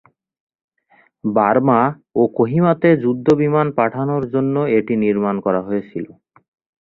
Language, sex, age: Bengali, male, 19-29